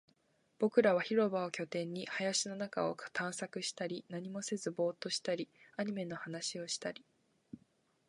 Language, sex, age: Japanese, female, under 19